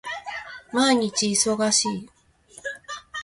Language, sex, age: Japanese, female, 40-49